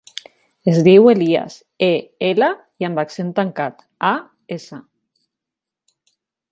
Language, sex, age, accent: Catalan, female, 30-39, valencià